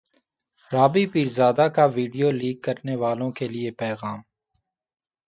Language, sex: Urdu, male